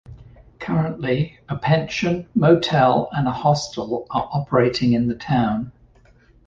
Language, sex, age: English, male, 60-69